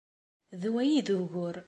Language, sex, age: Kabyle, female, 30-39